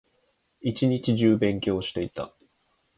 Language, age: Japanese, 30-39